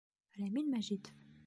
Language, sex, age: Bashkir, female, under 19